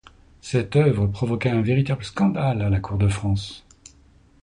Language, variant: French, Français de métropole